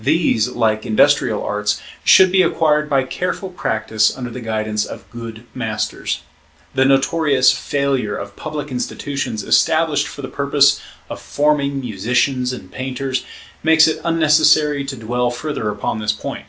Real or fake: real